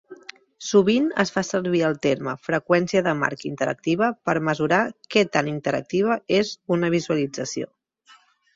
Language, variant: Catalan, Central